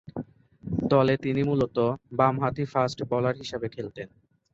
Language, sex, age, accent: Bengali, male, 19-29, Native; শুদ্ধ